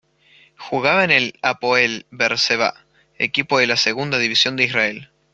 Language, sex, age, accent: Spanish, male, 19-29, Rioplatense: Argentina, Uruguay, este de Bolivia, Paraguay